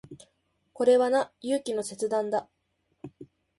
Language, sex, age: Japanese, female, under 19